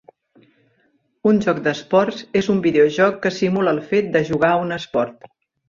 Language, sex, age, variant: Catalan, female, 60-69, Central